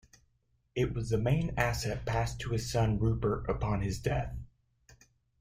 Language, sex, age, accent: English, male, 19-29, United States English